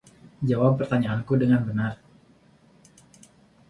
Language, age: Indonesian, 19-29